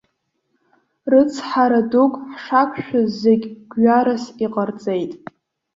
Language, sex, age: Abkhazian, female, under 19